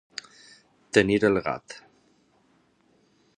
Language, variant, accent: Catalan, Valencià meridional, valencià